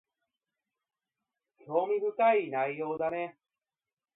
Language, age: Japanese, 30-39